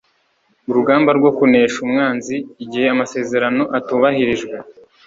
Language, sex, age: Kinyarwanda, male, 19-29